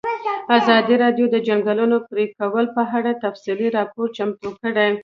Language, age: Pashto, 19-29